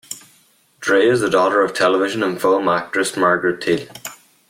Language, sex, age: English, male, under 19